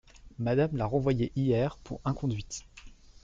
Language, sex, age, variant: French, male, 19-29, Français de métropole